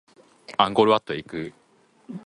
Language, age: Japanese, under 19